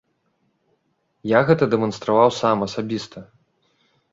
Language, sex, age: Belarusian, male, 30-39